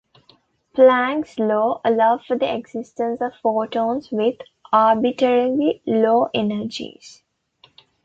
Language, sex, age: English, female, 19-29